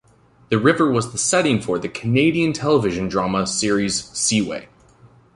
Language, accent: English, United States English